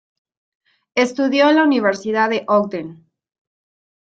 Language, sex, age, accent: Spanish, female, 30-39, México